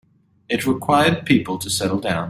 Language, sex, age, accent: English, male, 30-39, Australian English